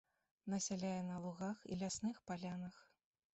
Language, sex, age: Belarusian, female, 40-49